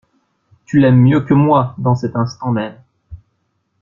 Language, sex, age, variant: French, male, 19-29, Français de métropole